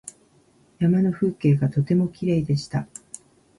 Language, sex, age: Japanese, female, 60-69